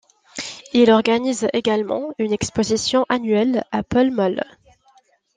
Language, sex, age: French, female, 19-29